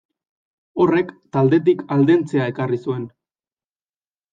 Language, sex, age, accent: Basque, male, 19-29, Erdialdekoa edo Nafarra (Gipuzkoa, Nafarroa)